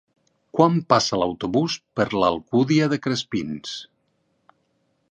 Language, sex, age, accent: Catalan, male, 50-59, valencià